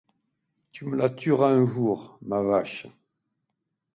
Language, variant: French, Français de métropole